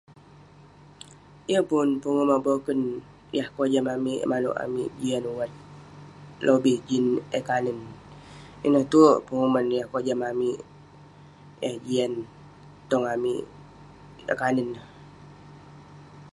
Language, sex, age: Western Penan, female, 30-39